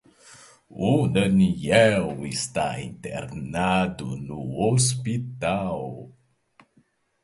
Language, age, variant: Portuguese, 19-29, Portuguese (Brasil)